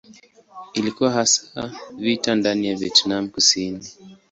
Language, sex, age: Swahili, female, 19-29